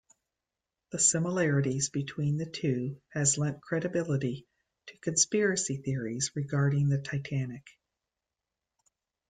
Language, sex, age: English, female, 50-59